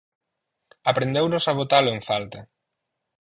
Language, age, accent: Galician, 30-39, Normativo (estándar)